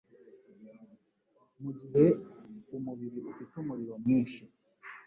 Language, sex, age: Kinyarwanda, male, 19-29